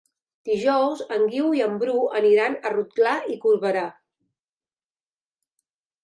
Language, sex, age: Catalan, female, 50-59